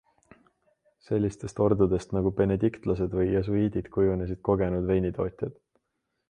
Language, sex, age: Estonian, male, 19-29